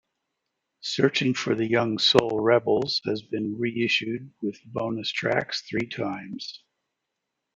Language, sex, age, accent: English, male, 60-69, United States English